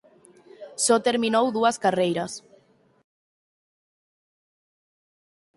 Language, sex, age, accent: Galician, female, 19-29, Central (sen gheada)